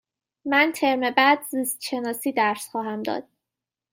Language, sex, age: Persian, female, 30-39